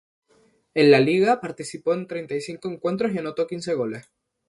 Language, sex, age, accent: Spanish, male, 19-29, España: Islas Canarias